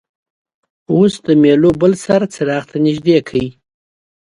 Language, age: Pashto, 40-49